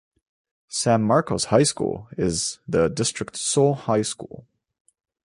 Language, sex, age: English, male, 19-29